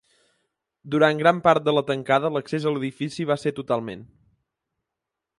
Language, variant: Catalan, Central